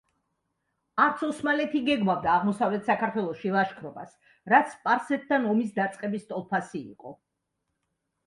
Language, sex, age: Georgian, female, 60-69